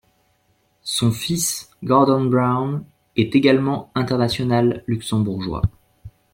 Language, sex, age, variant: French, male, 19-29, Français de métropole